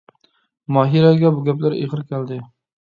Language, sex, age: Uyghur, male, 30-39